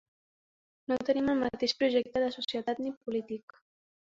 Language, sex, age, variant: Catalan, female, 19-29, Central